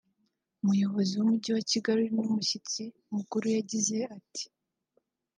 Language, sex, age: Kinyarwanda, female, under 19